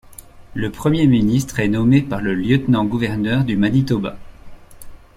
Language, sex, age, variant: French, male, 30-39, Français de métropole